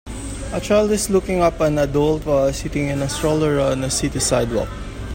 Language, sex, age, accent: English, female, 19-29, Filipino